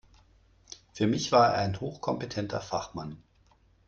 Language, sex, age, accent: German, male, 30-39, Deutschland Deutsch